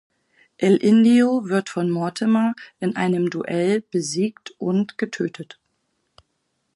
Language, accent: German, Deutschland Deutsch